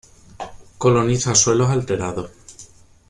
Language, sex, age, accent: Spanish, male, 19-29, España: Sur peninsular (Andalucia, Extremadura, Murcia)